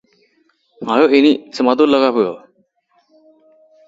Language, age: English, 19-29